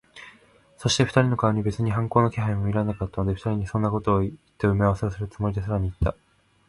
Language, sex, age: Japanese, male, 19-29